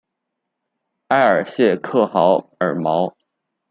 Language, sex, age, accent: Chinese, male, 19-29, 出生地：四川省